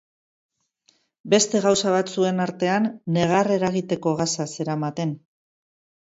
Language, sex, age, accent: Basque, female, 60-69, Mendebalekoa (Araba, Bizkaia, Gipuzkoako mendebaleko herri batzuk)